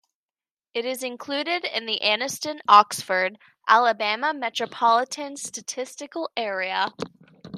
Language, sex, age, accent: English, male, 19-29, United States English